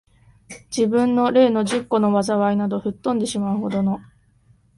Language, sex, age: Japanese, female, 19-29